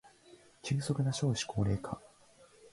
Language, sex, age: Japanese, male, under 19